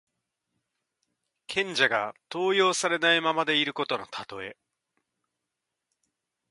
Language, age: Japanese, 30-39